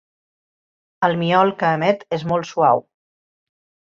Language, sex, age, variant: Catalan, female, 50-59, Central